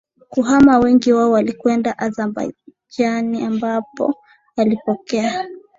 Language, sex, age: Swahili, female, 19-29